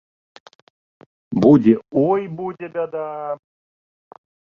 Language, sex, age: Belarusian, male, 30-39